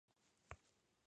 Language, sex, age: Japanese, male, 19-29